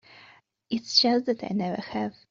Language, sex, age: English, female, 19-29